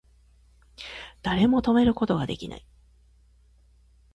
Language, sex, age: Japanese, female, 40-49